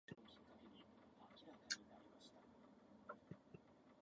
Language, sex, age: Japanese, female, 19-29